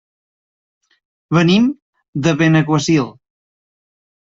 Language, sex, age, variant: Catalan, male, 19-29, Central